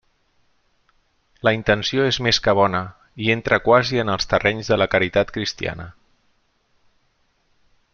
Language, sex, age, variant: Catalan, male, 40-49, Central